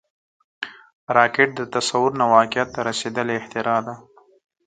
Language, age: Pashto, 30-39